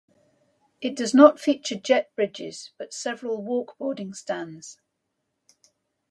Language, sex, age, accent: English, female, 60-69, England English